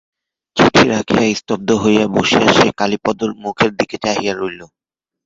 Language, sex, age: Bengali, male, 19-29